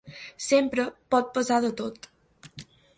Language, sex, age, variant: Catalan, female, 19-29, Balear